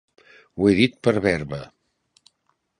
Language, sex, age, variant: Catalan, male, 60-69, Central